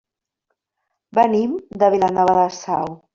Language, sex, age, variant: Catalan, female, 50-59, Central